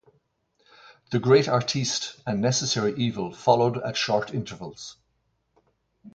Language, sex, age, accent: English, male, 50-59, Irish English